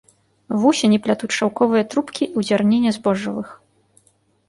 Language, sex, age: Belarusian, female, 30-39